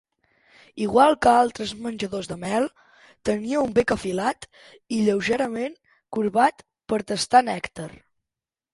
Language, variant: Catalan, Central